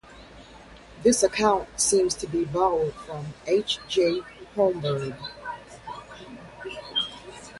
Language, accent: English, United States English